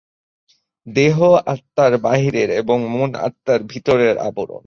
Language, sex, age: Bengali, male, 19-29